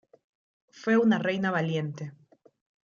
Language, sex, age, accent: Spanish, female, 19-29, Andino-Pacífico: Colombia, Perú, Ecuador, oeste de Bolivia y Venezuela andina